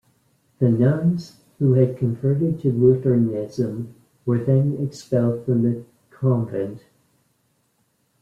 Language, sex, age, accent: English, male, 50-59, United States English